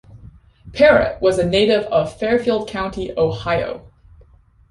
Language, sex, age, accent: English, female, 19-29, Canadian English